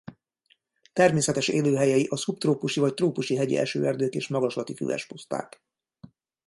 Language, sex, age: Hungarian, male, 50-59